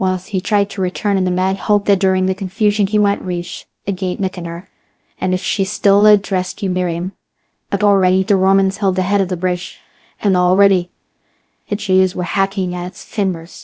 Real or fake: fake